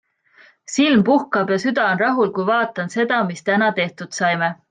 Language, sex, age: Estonian, female, 40-49